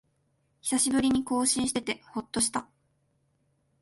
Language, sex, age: Japanese, female, 19-29